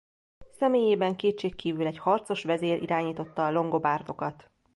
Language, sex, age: Hungarian, female, 19-29